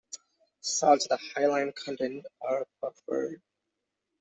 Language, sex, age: English, male, under 19